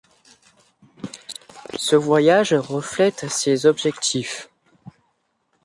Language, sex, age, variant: French, male, under 19, Français de métropole